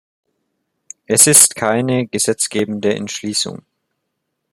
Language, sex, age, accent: German, male, under 19, Deutschland Deutsch